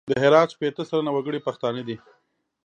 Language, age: Pashto, 40-49